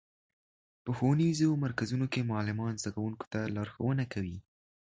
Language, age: Pashto, under 19